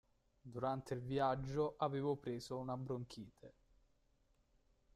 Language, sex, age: Italian, male, 19-29